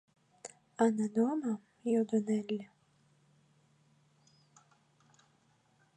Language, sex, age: Mari, female, 19-29